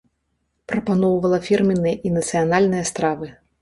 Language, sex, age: Belarusian, female, 30-39